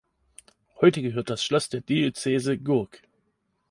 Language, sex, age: German, male, 30-39